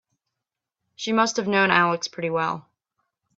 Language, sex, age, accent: English, female, 19-29, United States English